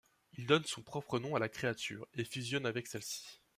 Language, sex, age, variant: French, male, 19-29, Français de métropole